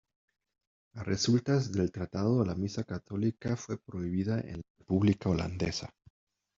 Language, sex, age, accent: Spanish, male, 40-49, México